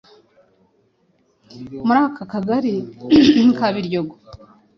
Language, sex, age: Kinyarwanda, female, 19-29